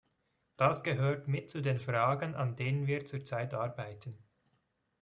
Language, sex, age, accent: German, male, 19-29, Schweizerdeutsch